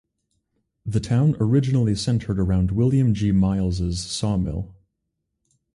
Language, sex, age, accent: English, male, 19-29, United States English